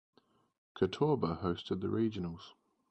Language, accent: English, Australian English